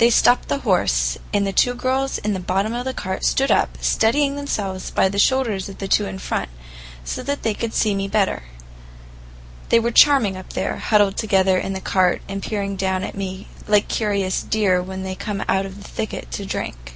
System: none